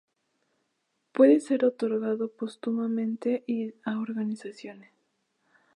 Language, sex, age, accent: Spanish, female, 19-29, México